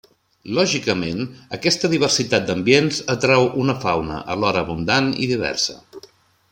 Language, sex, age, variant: Catalan, male, 40-49, Central